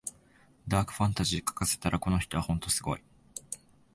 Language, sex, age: Japanese, male, 19-29